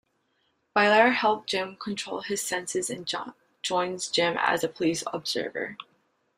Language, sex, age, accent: English, female, 19-29, United States English